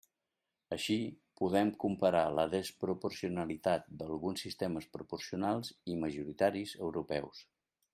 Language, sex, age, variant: Catalan, male, 60-69, Central